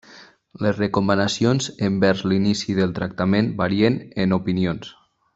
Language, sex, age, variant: Catalan, male, under 19, Nord-Occidental